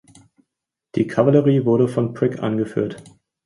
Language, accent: German, Deutschland Deutsch